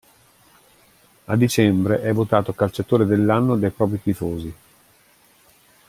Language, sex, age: Italian, male, 50-59